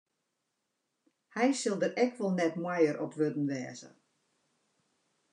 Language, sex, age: Western Frisian, female, 50-59